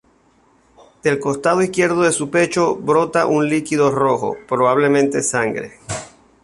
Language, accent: Spanish, Caribe: Cuba, Venezuela, Puerto Rico, República Dominicana, Panamá, Colombia caribeña, México caribeño, Costa del golfo de México